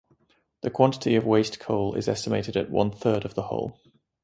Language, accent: English, England English